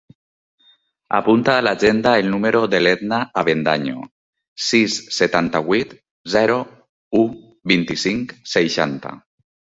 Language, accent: Catalan, valencià